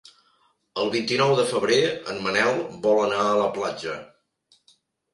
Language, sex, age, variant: Catalan, male, 50-59, Central